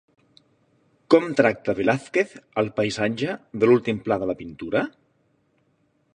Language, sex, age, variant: Catalan, male, 40-49, Central